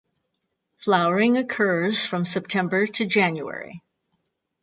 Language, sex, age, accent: English, female, 60-69, United States English